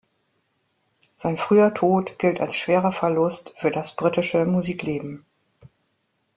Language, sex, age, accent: German, female, 40-49, Deutschland Deutsch